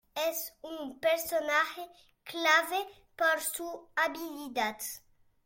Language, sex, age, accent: Spanish, male, 40-49, Andino-Pacífico: Colombia, Perú, Ecuador, oeste de Bolivia y Venezuela andina